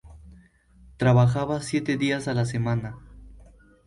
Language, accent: Spanish, México